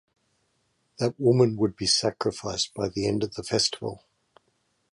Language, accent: English, Australian English